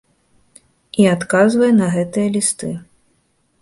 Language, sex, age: Belarusian, female, 30-39